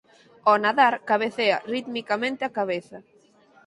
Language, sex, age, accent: Galician, female, 19-29, Normativo (estándar)